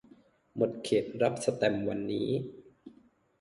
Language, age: Thai, 19-29